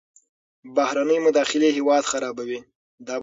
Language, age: Pashto, under 19